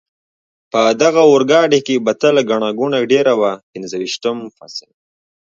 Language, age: Pashto, 19-29